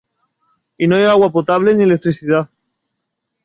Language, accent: Spanish, España: Sur peninsular (Andalucia, Extremadura, Murcia)